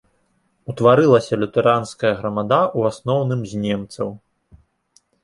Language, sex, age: Belarusian, male, 19-29